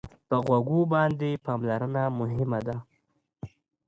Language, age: Pashto, 19-29